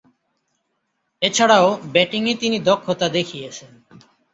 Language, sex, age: Bengali, male, 30-39